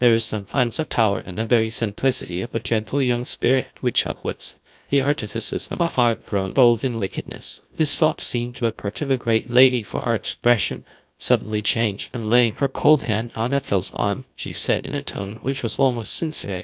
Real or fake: fake